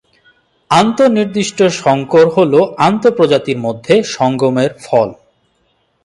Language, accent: Bengali, Standard Bengali